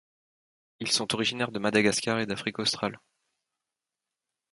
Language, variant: French, Français de métropole